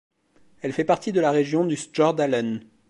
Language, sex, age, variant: French, male, 30-39, Français de métropole